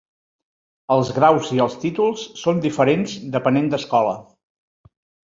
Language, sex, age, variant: Catalan, male, 50-59, Central